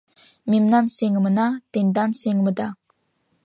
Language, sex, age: Mari, female, under 19